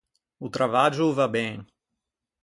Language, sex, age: Ligurian, male, 30-39